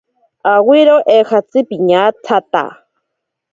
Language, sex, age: Ashéninka Perené, female, 19-29